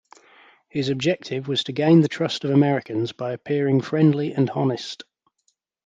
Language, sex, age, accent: English, male, 30-39, England English